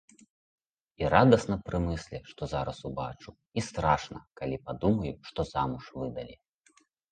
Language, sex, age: Belarusian, male, 30-39